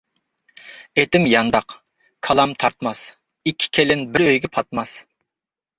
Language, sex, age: Uyghur, male, 40-49